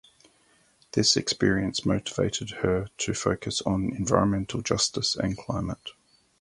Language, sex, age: English, male, 40-49